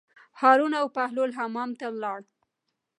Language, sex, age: Pashto, female, 19-29